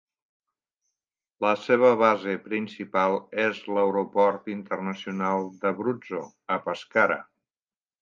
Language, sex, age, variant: Catalan, male, 50-59, Central